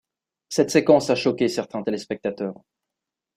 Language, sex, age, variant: French, male, 19-29, Français de métropole